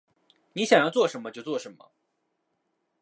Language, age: Chinese, 19-29